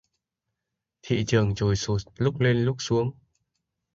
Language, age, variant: Vietnamese, 19-29, Hà Nội